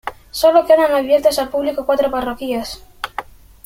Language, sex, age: Spanish, male, under 19